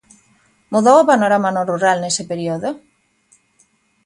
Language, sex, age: Galician, male, 50-59